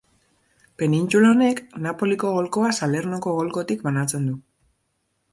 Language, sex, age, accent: Basque, female, 30-39, Mendebalekoa (Araba, Bizkaia, Gipuzkoako mendebaleko herri batzuk)